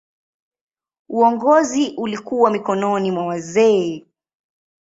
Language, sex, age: Swahili, female, 19-29